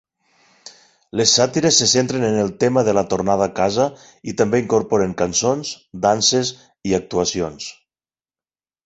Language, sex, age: Catalan, male, 40-49